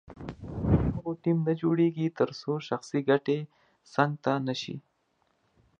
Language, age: Pashto, 30-39